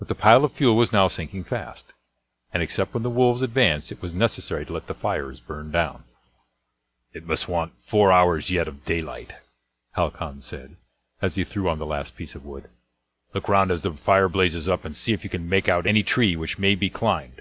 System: none